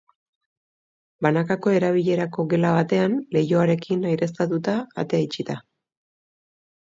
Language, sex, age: Basque, female, 30-39